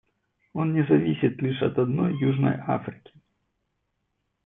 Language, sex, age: Russian, male, 40-49